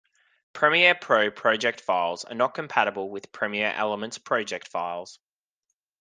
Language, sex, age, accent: English, male, 19-29, Australian English